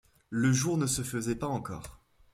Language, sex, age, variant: French, male, 19-29, Français de métropole